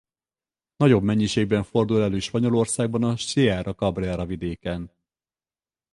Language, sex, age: Hungarian, male, 50-59